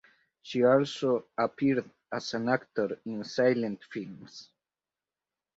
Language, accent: English, United States English